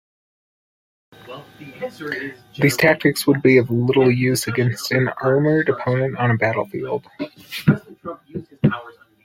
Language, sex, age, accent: English, male, 19-29, United States English